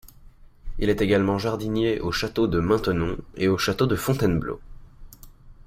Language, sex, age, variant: French, male, under 19, Français de métropole